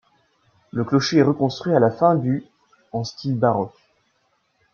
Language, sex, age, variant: French, male, 19-29, Français de métropole